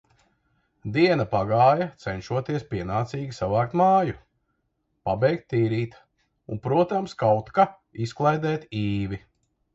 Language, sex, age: Latvian, male, 50-59